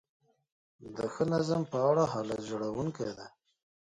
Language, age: Pashto, 30-39